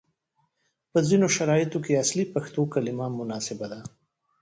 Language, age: Pashto, 40-49